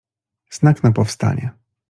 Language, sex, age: Polish, male, 40-49